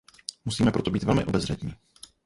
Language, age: Czech, 30-39